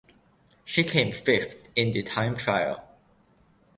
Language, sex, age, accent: English, male, 19-29, Malaysian English